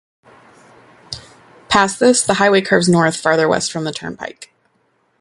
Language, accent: English, United States English